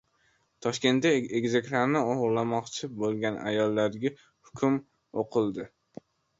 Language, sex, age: Uzbek, male, under 19